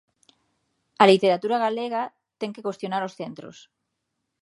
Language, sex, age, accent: Galician, female, 40-49, Atlántico (seseo e gheada)